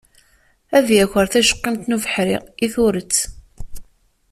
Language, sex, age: Kabyle, female, 30-39